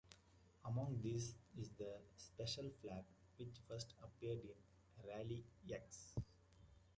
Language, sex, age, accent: English, male, 19-29, United States English